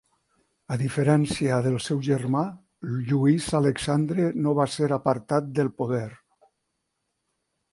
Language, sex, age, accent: Catalan, male, 60-69, valencià